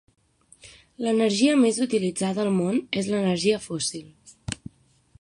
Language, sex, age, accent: Catalan, female, 19-29, central; septentrional